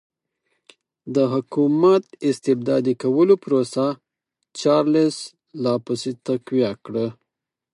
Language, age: Pashto, 30-39